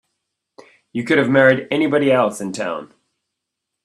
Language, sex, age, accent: English, male, 40-49, United States English